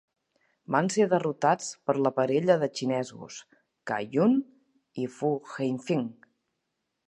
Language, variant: Catalan, Central